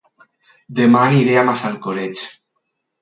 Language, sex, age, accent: Catalan, male, 19-29, valencià